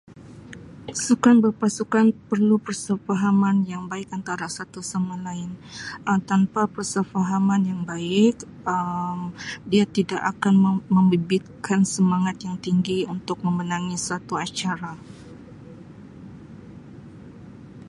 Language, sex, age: Sabah Malay, female, 40-49